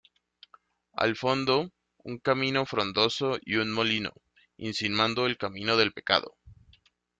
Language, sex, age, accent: Spanish, male, 30-39, Caribe: Cuba, Venezuela, Puerto Rico, República Dominicana, Panamá, Colombia caribeña, México caribeño, Costa del golfo de México